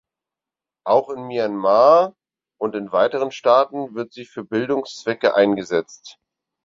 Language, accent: German, Deutschland Deutsch